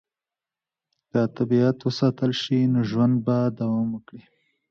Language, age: Pashto, 19-29